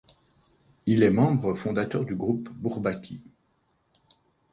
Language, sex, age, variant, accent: French, male, 50-59, Français d'Europe, Français de Suisse